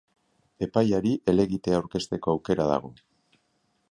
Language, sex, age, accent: Basque, male, 40-49, Mendebalekoa (Araba, Bizkaia, Gipuzkoako mendebaleko herri batzuk)